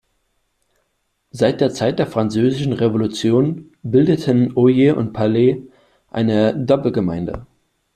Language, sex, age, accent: German, male, 19-29, Deutschland Deutsch